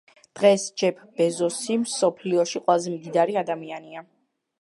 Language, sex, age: Georgian, female, under 19